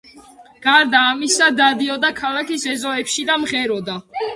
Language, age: Georgian, under 19